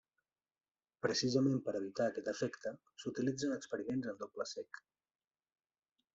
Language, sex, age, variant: Catalan, male, 40-49, Central